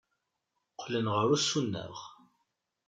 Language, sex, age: Kabyle, male, 19-29